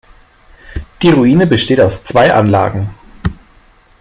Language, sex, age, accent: German, male, 40-49, Deutschland Deutsch